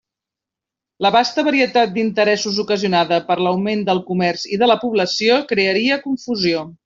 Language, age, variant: Catalan, 40-49, Central